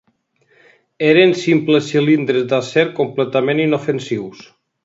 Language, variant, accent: Catalan, Nord-Occidental, nord-occidental